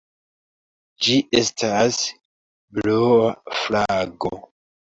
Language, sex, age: Esperanto, male, 19-29